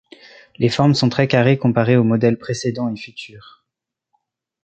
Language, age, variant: French, 19-29, Français de métropole